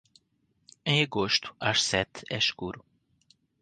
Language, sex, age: Portuguese, male, 40-49